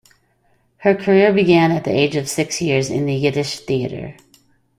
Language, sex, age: English, female, 50-59